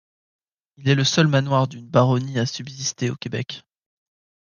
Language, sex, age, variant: French, male, 19-29, Français de métropole